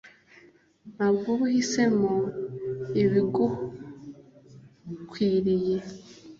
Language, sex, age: Kinyarwanda, female, 19-29